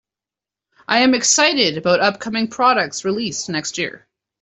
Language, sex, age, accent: English, female, 19-29, Canadian English